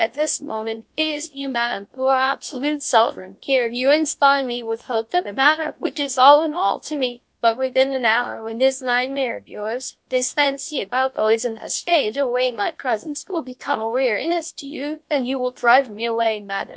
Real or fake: fake